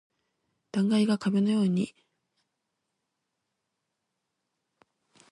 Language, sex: Japanese, female